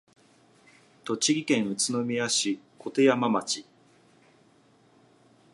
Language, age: Japanese, 40-49